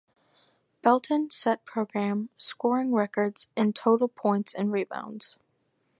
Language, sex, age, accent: English, female, under 19, United States English